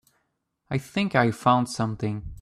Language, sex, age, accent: English, male, 19-29, Canadian English